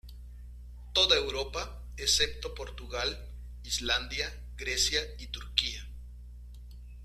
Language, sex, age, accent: Spanish, male, 50-59, México